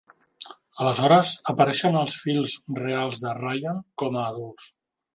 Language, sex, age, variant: Catalan, male, 50-59, Central